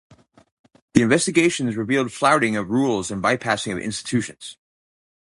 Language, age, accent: English, 40-49, United States English